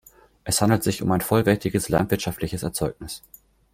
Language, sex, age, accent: German, male, 19-29, Deutschland Deutsch